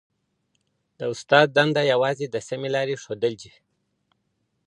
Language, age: Pashto, 30-39